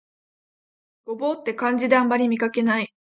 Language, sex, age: Japanese, female, 19-29